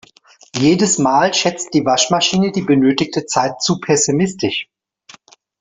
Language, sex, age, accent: German, male, 40-49, Deutschland Deutsch